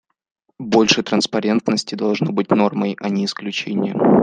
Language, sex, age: Russian, male, 19-29